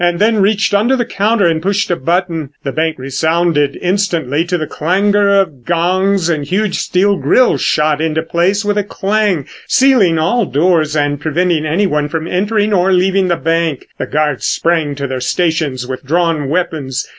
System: none